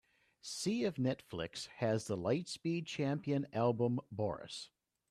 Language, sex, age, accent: English, male, 40-49, Canadian English